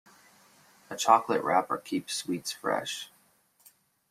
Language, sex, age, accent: English, male, 19-29, United States English